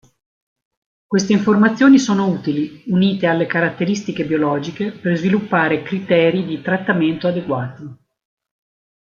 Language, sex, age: Italian, female, 50-59